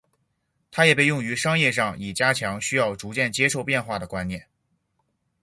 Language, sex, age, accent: Chinese, male, 19-29, 出生地：山西省